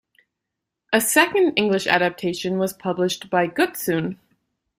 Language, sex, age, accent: English, female, 30-39, Canadian English